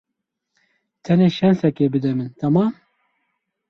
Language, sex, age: Kurdish, male, 30-39